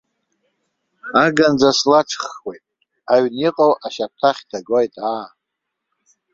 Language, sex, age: Abkhazian, male, 60-69